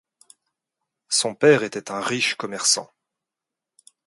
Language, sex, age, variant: French, male, 30-39, Français de métropole